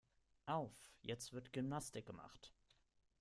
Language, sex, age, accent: German, male, 19-29, Deutschland Deutsch